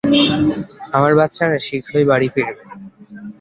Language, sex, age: Bengali, male, under 19